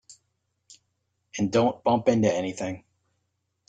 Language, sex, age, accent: English, male, 50-59, United States English